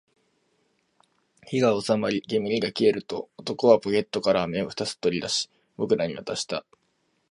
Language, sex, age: Japanese, male, 19-29